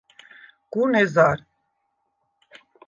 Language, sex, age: Svan, female, 50-59